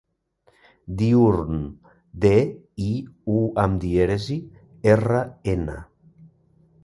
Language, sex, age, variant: Catalan, male, 60-69, Central